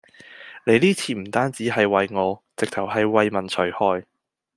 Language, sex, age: Cantonese, male, 19-29